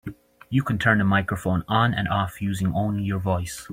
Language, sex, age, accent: English, male, 30-39, Irish English